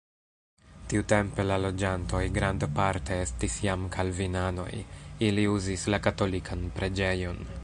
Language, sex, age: Esperanto, male, 30-39